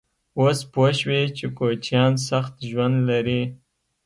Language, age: Pashto, 19-29